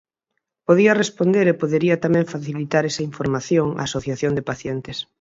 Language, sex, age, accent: Galician, female, 40-49, Central (gheada)